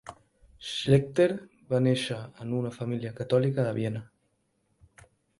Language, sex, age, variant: Catalan, male, 19-29, Central